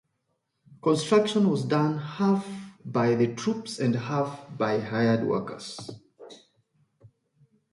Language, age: English, 30-39